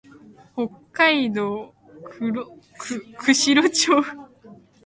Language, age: Japanese, 19-29